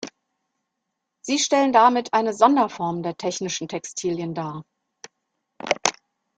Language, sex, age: German, female, 50-59